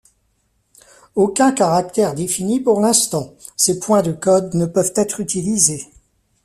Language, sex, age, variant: French, male, 40-49, Français de métropole